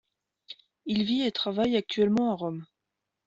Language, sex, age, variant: French, female, 30-39, Français de métropole